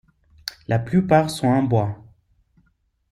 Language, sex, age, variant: French, male, 30-39, Français de métropole